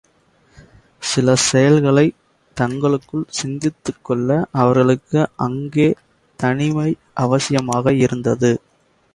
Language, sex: Tamil, male